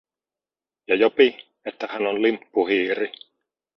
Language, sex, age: Finnish, male, 40-49